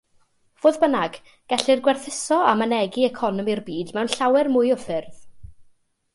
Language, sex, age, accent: Welsh, female, 19-29, Y Deyrnas Unedig Cymraeg